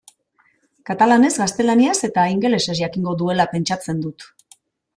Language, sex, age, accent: Basque, female, 40-49, Mendebalekoa (Araba, Bizkaia, Gipuzkoako mendebaleko herri batzuk)